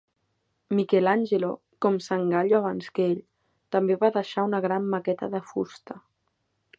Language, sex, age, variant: Catalan, female, under 19, Central